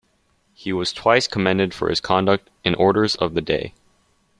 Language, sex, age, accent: English, male, under 19, United States English